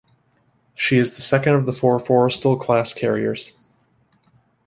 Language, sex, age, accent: English, male, 30-39, United States English